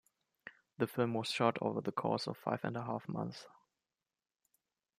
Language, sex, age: English, male, 19-29